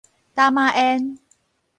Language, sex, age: Min Nan Chinese, female, 40-49